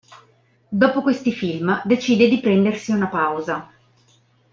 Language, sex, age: Italian, female, 30-39